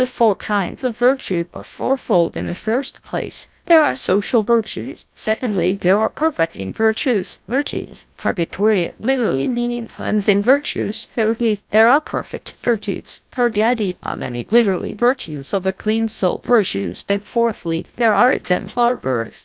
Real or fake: fake